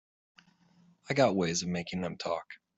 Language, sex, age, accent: English, male, 30-39, United States English